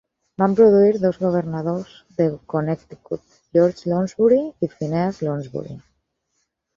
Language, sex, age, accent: Catalan, female, 30-39, valencià